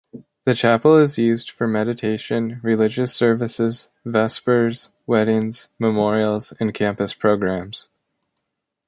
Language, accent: English, United States English